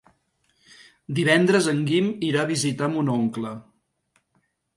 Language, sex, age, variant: Catalan, male, 50-59, Central